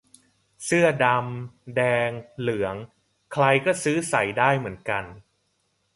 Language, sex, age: Thai, male, 19-29